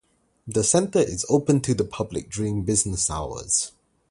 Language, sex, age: English, male, 19-29